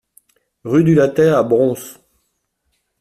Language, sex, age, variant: French, male, 50-59, Français de métropole